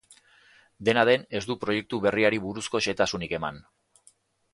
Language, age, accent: Basque, 40-49, Erdialdekoa edo Nafarra (Gipuzkoa, Nafarroa)